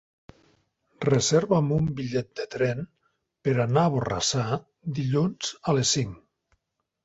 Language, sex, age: Catalan, male, 60-69